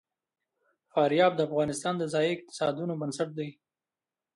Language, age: Pashto, 19-29